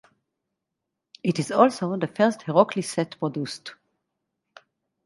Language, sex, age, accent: English, female, 40-49, Israeli